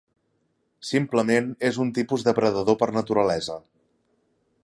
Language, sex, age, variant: Catalan, male, 19-29, Septentrional